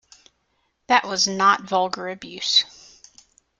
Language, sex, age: English, female, 40-49